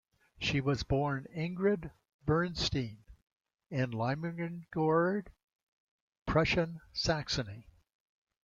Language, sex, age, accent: English, male, 80-89, United States English